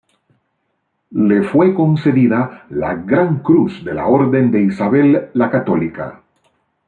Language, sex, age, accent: Spanish, male, 50-59, América central